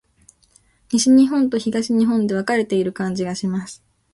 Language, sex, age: Japanese, female, under 19